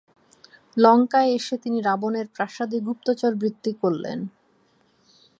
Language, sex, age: Bengali, female, 40-49